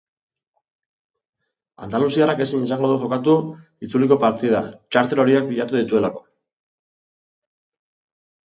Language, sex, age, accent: Basque, male, 30-39, Mendebalekoa (Araba, Bizkaia, Gipuzkoako mendebaleko herri batzuk)